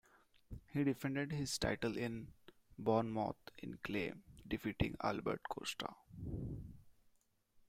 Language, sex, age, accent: English, male, 30-39, India and South Asia (India, Pakistan, Sri Lanka)